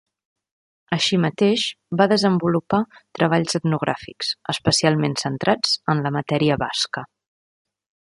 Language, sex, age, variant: Catalan, female, 30-39, Central